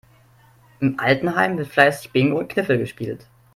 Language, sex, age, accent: German, male, under 19, Deutschland Deutsch